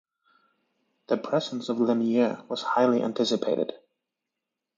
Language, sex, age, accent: English, male, 30-39, United States English